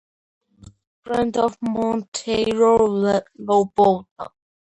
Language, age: English, under 19